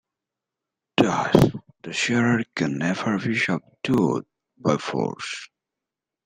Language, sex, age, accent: English, male, 19-29, United States English